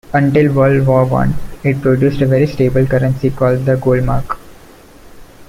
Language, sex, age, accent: English, male, 19-29, India and South Asia (India, Pakistan, Sri Lanka)